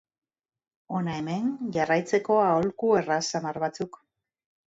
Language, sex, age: Basque, female, 50-59